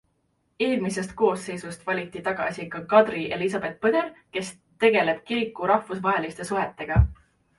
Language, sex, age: Estonian, female, 19-29